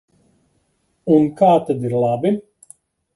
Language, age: Latvian, 40-49